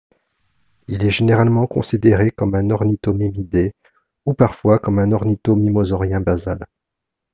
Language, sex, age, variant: French, male, 40-49, Français de métropole